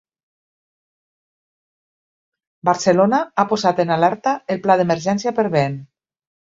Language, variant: Catalan, Nord-Occidental